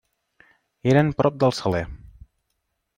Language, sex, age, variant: Catalan, male, 30-39, Central